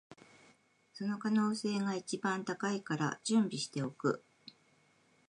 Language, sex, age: Japanese, female, 50-59